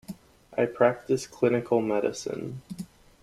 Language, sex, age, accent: English, male, 19-29, United States English